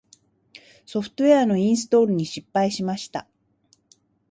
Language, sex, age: Japanese, female, 50-59